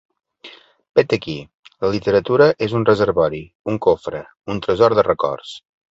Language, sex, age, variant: Catalan, male, 50-59, Central